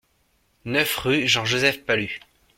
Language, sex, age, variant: French, male, 19-29, Français de métropole